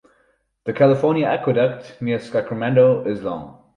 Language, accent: English, German